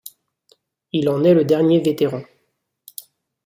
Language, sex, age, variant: French, male, 30-39, Français de métropole